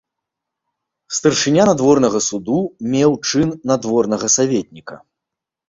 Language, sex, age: Belarusian, male, 30-39